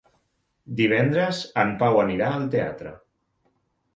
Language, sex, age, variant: Catalan, male, 30-39, Central